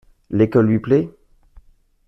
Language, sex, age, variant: French, male, 19-29, Français de métropole